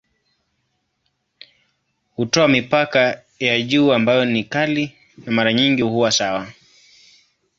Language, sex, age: Swahili, male, 19-29